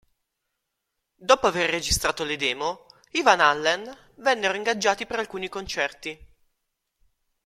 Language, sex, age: Italian, male, 30-39